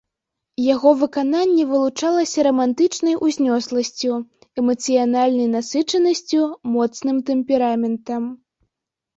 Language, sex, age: Belarusian, female, under 19